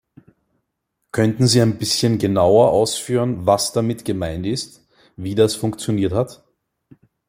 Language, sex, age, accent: German, male, 19-29, Österreichisches Deutsch